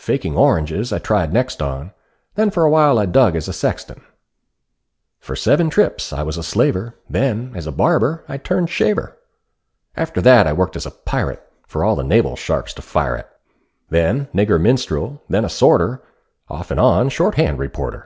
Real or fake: real